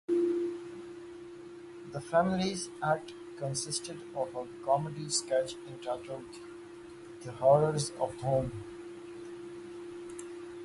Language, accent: English, England English